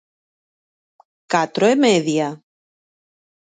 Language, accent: Galician, Oriental (común en zona oriental)